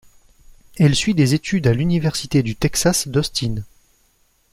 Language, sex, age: French, male, 19-29